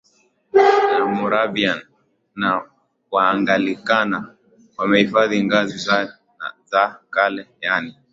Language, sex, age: Swahili, male, 19-29